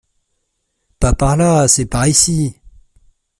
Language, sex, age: French, male, 30-39